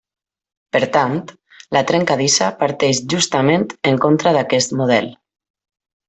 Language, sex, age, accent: Catalan, female, 30-39, valencià